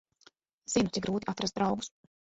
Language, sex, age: Latvian, female, 40-49